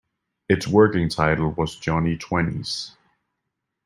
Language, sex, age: English, male, 19-29